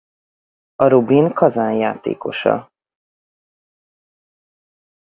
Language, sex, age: Hungarian, male, 30-39